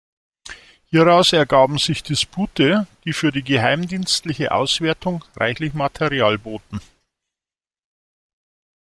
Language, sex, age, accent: German, male, 50-59, Deutschland Deutsch